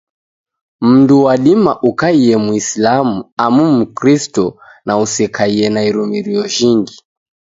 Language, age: Taita, 19-29